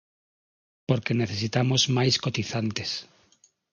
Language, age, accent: Galician, 40-49, Normativo (estándar); Neofalante